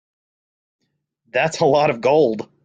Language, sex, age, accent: English, male, 19-29, United States English